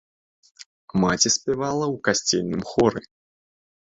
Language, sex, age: Belarusian, male, under 19